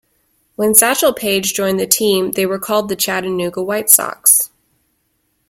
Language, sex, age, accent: English, female, 19-29, United States English